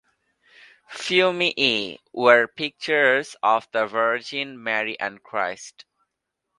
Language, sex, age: English, male, 19-29